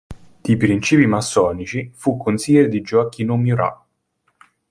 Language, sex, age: Italian, male, 19-29